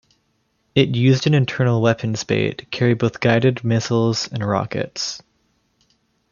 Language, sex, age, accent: English, male, 19-29, Canadian English